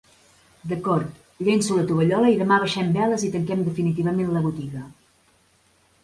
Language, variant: Catalan, Central